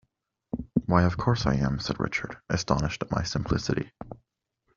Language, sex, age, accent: English, male, 19-29, United States English